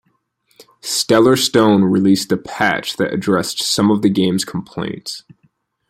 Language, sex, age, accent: English, male, 19-29, United States English